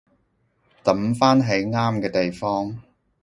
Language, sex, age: Cantonese, male, 30-39